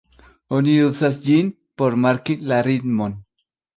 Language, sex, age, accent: Esperanto, male, 19-29, Internacia